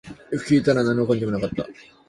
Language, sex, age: Japanese, male, 19-29